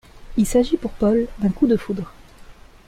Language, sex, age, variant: French, female, 19-29, Français de métropole